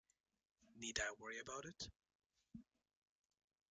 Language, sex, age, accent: English, male, 19-29, United States English